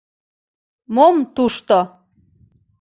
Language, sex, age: Mari, female, 30-39